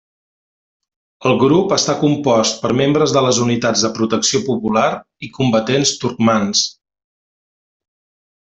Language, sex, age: Catalan, male, 40-49